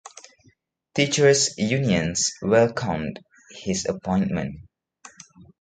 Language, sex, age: English, male, 19-29